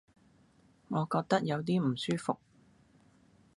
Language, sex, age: Cantonese, female, 40-49